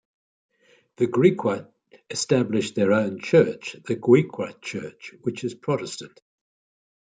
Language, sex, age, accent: English, male, 70-79, Australian English